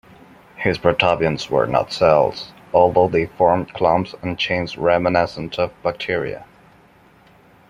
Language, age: English, 19-29